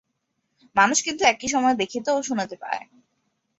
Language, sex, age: Bengali, female, 19-29